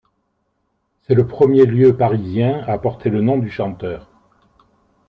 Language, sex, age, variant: French, male, 60-69, Français de métropole